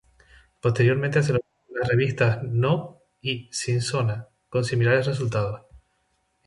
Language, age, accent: Spanish, 19-29, España: Islas Canarias